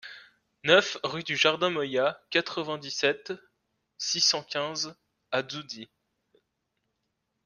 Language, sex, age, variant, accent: French, male, 19-29, Français d'Europe, Français de Suisse